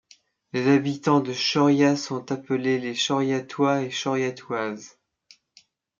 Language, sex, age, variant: French, male, 30-39, Français de métropole